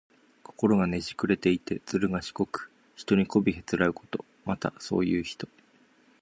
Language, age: Japanese, 30-39